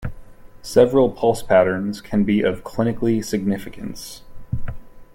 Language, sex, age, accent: English, male, 30-39, United States English